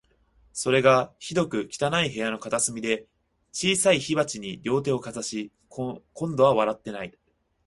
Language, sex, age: Japanese, male, 19-29